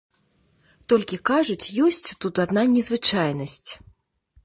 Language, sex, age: Belarusian, female, 40-49